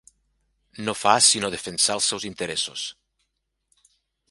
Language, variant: Catalan, Nord-Occidental